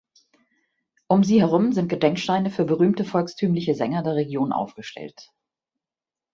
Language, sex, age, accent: German, female, 50-59, Deutschland Deutsch